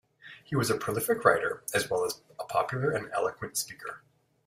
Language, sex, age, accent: English, male, 30-39, Canadian English